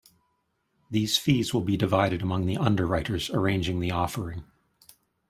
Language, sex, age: English, male, 40-49